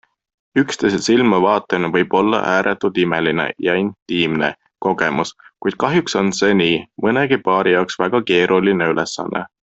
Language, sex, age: Estonian, male, 19-29